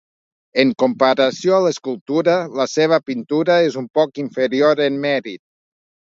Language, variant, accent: Catalan, Nord-Occidental, nord-occidental